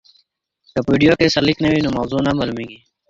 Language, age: Pashto, 19-29